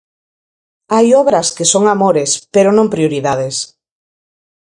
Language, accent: Galician, Normativo (estándar)